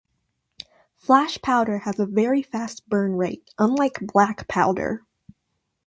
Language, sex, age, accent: English, female, 19-29, United States English